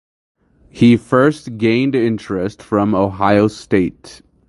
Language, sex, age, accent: English, male, 19-29, United States English